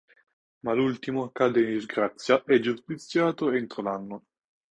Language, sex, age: Italian, male, 19-29